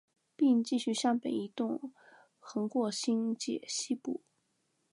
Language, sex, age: Chinese, female, 19-29